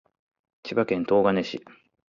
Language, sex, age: Japanese, male, 40-49